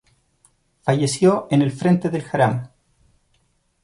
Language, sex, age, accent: Spanish, male, 30-39, Chileno: Chile, Cuyo